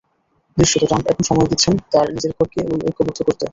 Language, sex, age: Bengali, male, 19-29